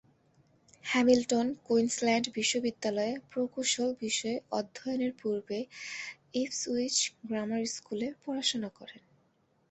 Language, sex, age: Bengali, female, 19-29